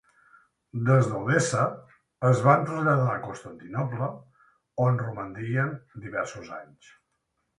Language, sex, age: Catalan, male, 50-59